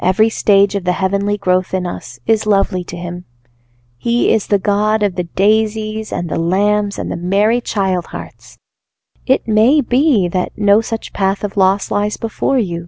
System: none